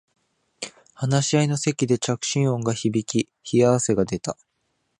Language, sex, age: Japanese, male, 19-29